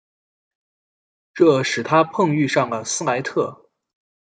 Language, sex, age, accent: Chinese, male, 19-29, 出生地：辽宁省